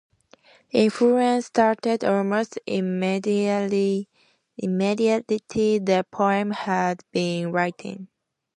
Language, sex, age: English, female, 19-29